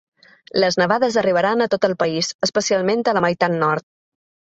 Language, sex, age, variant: Catalan, female, 30-39, Balear